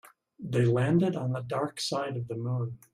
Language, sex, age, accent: English, male, 70-79, United States English